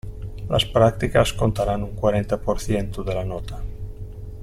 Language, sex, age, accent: Spanish, male, 50-59, Caribe: Cuba, Venezuela, Puerto Rico, República Dominicana, Panamá, Colombia caribeña, México caribeño, Costa del golfo de México